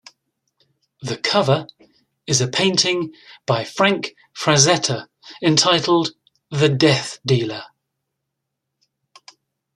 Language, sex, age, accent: English, male, 50-59, England English